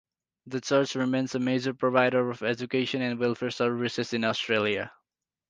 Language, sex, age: English, male, 19-29